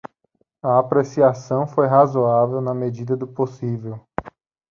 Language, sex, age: Portuguese, male, 19-29